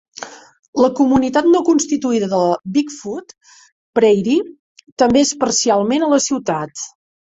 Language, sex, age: Catalan, female, 40-49